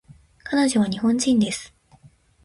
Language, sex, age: Japanese, female, 19-29